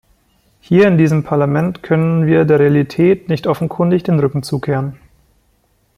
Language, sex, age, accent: German, female, 19-29, Deutschland Deutsch